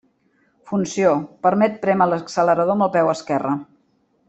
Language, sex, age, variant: Catalan, female, 50-59, Central